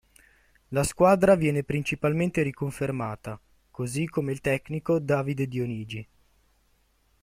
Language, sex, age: Italian, male, 19-29